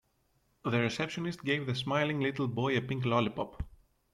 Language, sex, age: English, male, 19-29